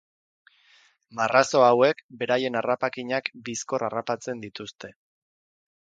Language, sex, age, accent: Basque, male, 30-39, Erdialdekoa edo Nafarra (Gipuzkoa, Nafarroa)